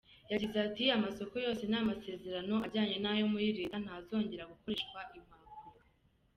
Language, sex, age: Kinyarwanda, female, under 19